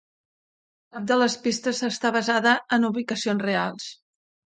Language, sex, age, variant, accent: Catalan, female, 60-69, Central, central